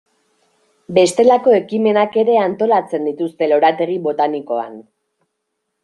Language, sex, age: Basque, female, 30-39